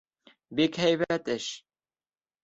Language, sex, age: Bashkir, male, under 19